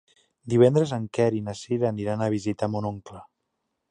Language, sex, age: Catalan, male, under 19